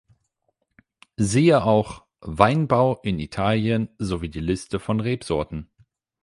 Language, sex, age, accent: German, male, 30-39, Deutschland Deutsch